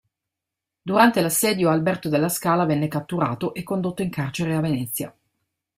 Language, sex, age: Italian, female, 40-49